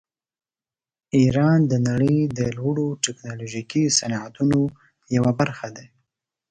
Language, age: Pashto, 30-39